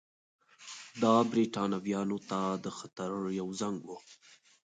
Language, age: Pashto, 19-29